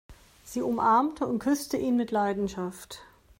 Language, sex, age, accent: German, male, 50-59, Deutschland Deutsch